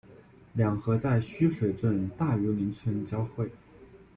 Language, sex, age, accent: Chinese, male, 30-39, 出生地：湖南省